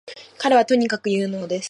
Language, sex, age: Japanese, female, 19-29